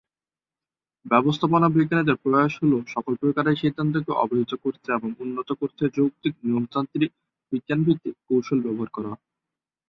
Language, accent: Bengali, Native